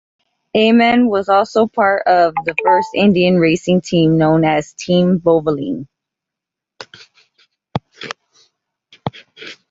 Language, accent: English, United States English